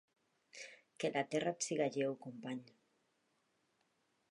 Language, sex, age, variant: Catalan, female, 40-49, Central